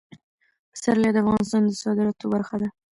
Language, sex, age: Pashto, female, 19-29